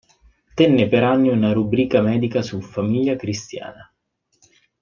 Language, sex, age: Italian, male, 19-29